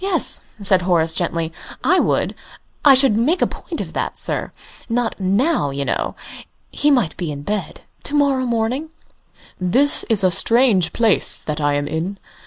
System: none